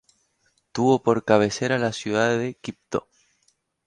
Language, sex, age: Spanish, male, 19-29